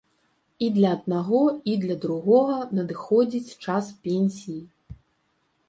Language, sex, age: Belarusian, female, 40-49